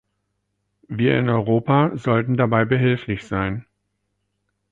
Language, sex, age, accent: German, male, 40-49, Deutschland Deutsch